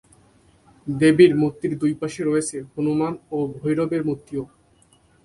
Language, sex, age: Bengali, male, 19-29